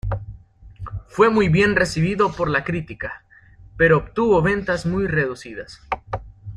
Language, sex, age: Spanish, male, 19-29